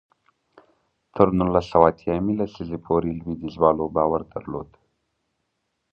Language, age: Pashto, 19-29